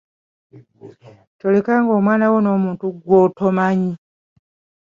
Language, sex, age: Ganda, female, 50-59